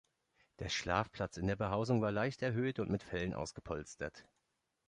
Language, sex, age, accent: German, male, 30-39, Deutschland Deutsch